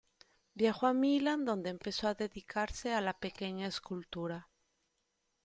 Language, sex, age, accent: Spanish, female, 40-49, México